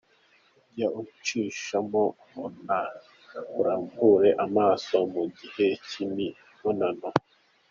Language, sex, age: Kinyarwanda, male, 19-29